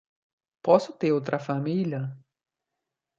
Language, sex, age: Portuguese, male, 19-29